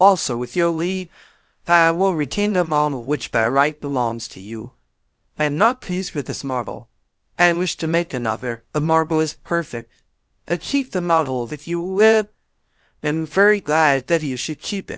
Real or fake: fake